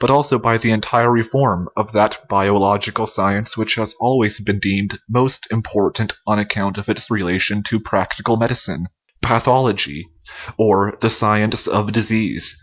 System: none